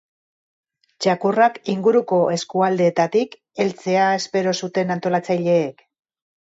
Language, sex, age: Basque, female, 50-59